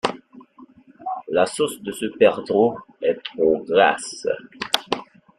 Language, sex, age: French, male, 19-29